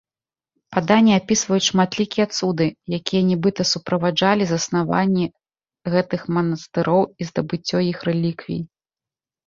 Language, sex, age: Belarusian, female, 30-39